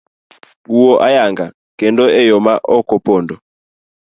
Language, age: Luo (Kenya and Tanzania), 19-29